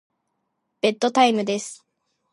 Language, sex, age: Japanese, female, under 19